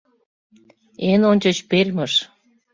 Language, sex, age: Mari, female, 40-49